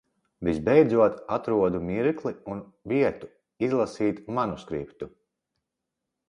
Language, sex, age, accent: Latvian, male, 30-39, Vidzemes